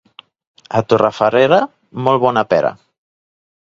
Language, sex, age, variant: Catalan, male, 19-29, Central